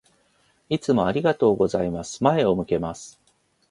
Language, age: Japanese, 40-49